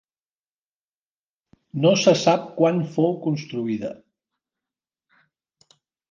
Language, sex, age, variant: Catalan, male, 40-49, Central